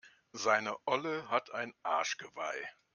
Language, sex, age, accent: German, male, 60-69, Deutschland Deutsch